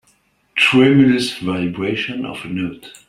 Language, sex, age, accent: English, male, 30-39, Canadian English